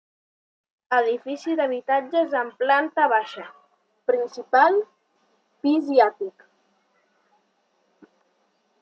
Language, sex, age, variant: Catalan, male, under 19, Central